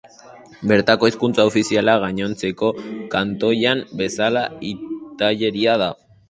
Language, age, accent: Basque, under 19, Erdialdekoa edo Nafarra (Gipuzkoa, Nafarroa)